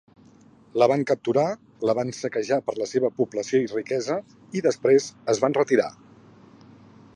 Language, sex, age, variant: Catalan, male, 50-59, Central